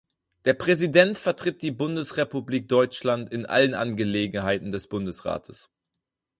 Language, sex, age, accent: German, male, 19-29, Deutschland Deutsch